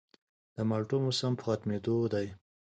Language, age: Pashto, 19-29